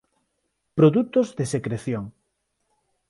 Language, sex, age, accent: Galician, male, 50-59, Neofalante